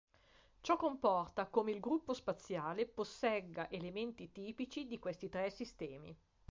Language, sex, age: Italian, female, 50-59